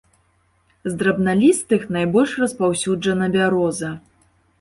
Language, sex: Belarusian, female